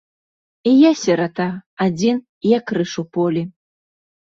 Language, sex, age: Belarusian, female, 19-29